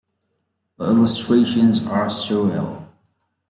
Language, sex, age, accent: English, male, 19-29, United States English